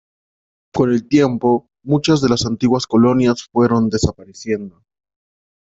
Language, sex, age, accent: Spanish, male, 19-29, Andino-Pacífico: Colombia, Perú, Ecuador, oeste de Bolivia y Venezuela andina